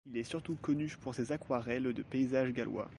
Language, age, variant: French, 19-29, Français de métropole